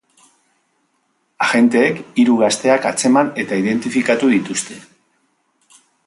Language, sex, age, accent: Basque, male, 50-59, Mendebalekoa (Araba, Bizkaia, Gipuzkoako mendebaleko herri batzuk)